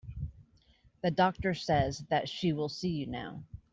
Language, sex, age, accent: English, female, 40-49, United States English